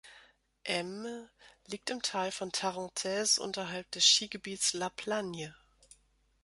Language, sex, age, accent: German, female, 40-49, Deutschland Deutsch